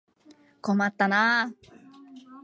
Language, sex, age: Japanese, female, 19-29